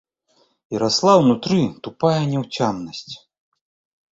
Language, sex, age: Belarusian, male, 40-49